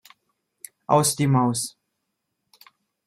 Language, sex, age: German, female, 60-69